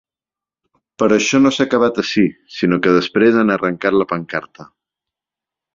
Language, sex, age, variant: Catalan, male, 40-49, Central